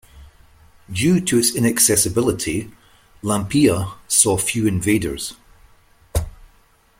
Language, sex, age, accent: English, male, 50-59, Scottish English